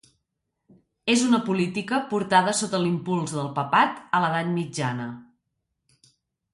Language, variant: Catalan, Central